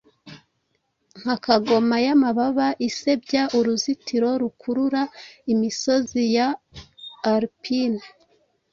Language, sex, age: Kinyarwanda, female, 30-39